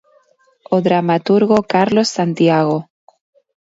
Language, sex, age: Galician, female, 30-39